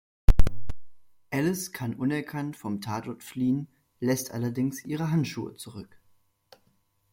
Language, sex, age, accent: German, male, 19-29, Deutschland Deutsch